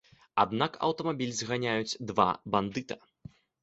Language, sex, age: Belarusian, male, 19-29